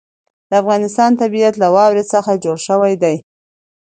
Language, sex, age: Pashto, female, 19-29